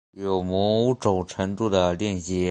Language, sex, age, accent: Chinese, male, under 19, 出生地：浙江省